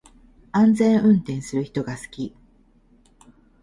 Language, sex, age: Japanese, female, 50-59